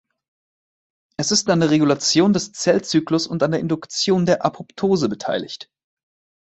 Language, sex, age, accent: German, male, 19-29, Deutschland Deutsch